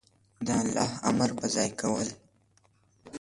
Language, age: Pashto, under 19